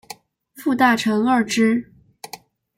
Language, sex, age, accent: Chinese, female, 19-29, 出生地：四川省